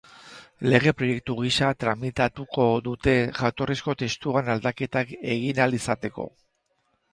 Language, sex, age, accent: Basque, male, 60-69, Erdialdekoa edo Nafarra (Gipuzkoa, Nafarroa)